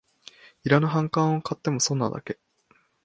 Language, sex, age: Japanese, male, 19-29